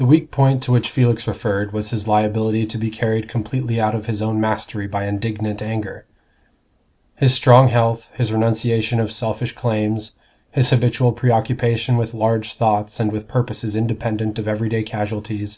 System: none